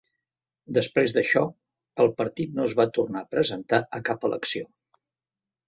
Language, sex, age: Catalan, male, 70-79